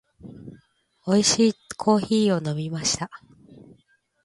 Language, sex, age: Japanese, female, 50-59